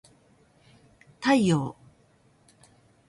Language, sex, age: Japanese, female, 60-69